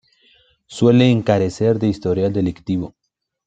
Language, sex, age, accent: Spanish, male, 19-29, México